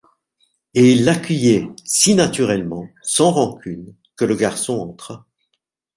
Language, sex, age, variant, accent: French, male, 60-69, Français d'Europe, Français de Belgique